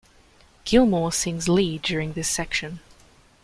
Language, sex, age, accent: English, female, 19-29, Australian English